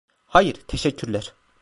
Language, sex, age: Turkish, male, 19-29